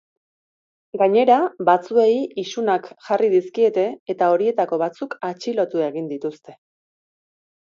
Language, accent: Basque, Erdialdekoa edo Nafarra (Gipuzkoa, Nafarroa)